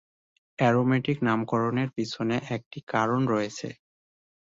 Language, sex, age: Bengali, male, 19-29